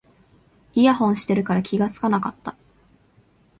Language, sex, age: Japanese, female, 19-29